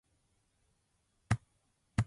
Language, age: Japanese, 19-29